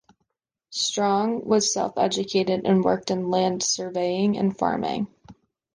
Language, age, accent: English, 19-29, United States English